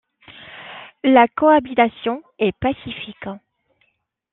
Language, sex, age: French, female, 30-39